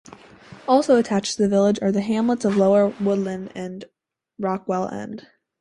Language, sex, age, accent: English, female, under 19, United States English